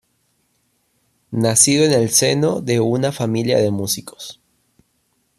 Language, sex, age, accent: Spanish, male, 19-29, Andino-Pacífico: Colombia, Perú, Ecuador, oeste de Bolivia y Venezuela andina